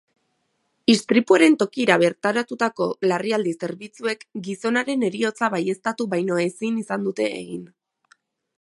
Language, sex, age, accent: Basque, female, 19-29, Erdialdekoa edo Nafarra (Gipuzkoa, Nafarroa)